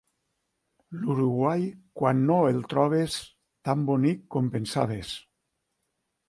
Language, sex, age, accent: Catalan, male, 60-69, valencià